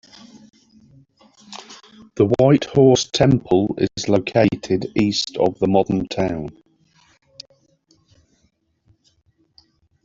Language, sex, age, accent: English, male, 50-59, England English